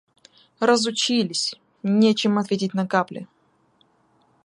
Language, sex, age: Russian, female, 19-29